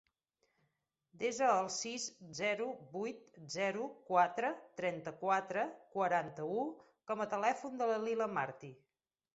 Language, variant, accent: Catalan, Central, central